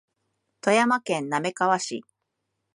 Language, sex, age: Japanese, female, 30-39